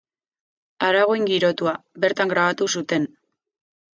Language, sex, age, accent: Basque, female, 19-29, Mendebalekoa (Araba, Bizkaia, Gipuzkoako mendebaleko herri batzuk)